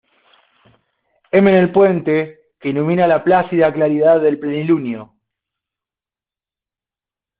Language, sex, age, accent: Spanish, male, 40-49, Rioplatense: Argentina, Uruguay, este de Bolivia, Paraguay